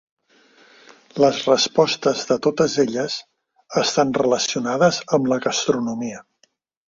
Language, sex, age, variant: Catalan, male, 40-49, Nord-Occidental